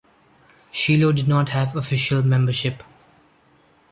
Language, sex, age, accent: English, male, 19-29, India and South Asia (India, Pakistan, Sri Lanka)